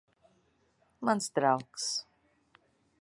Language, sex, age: Latvian, female, 50-59